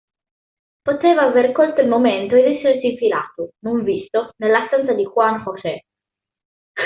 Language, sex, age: Italian, female, 19-29